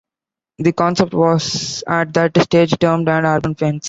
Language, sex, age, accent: English, male, 19-29, India and South Asia (India, Pakistan, Sri Lanka)